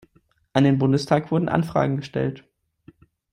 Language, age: German, 19-29